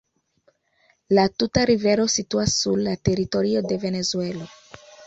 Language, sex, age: Esperanto, female, 19-29